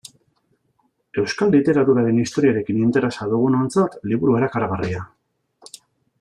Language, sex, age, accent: Basque, male, 40-49, Mendebalekoa (Araba, Bizkaia, Gipuzkoako mendebaleko herri batzuk)